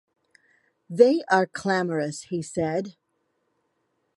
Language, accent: English, United States English